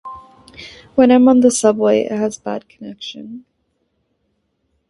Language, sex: English, female